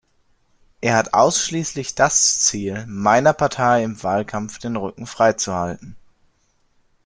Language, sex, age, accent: German, male, under 19, Deutschland Deutsch